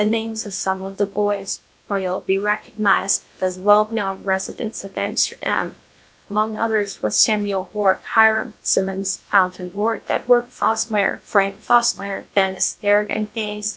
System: TTS, GlowTTS